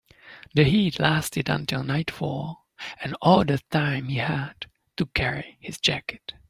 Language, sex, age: English, male, 19-29